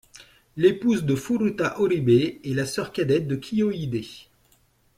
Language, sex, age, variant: French, male, 40-49, Français de métropole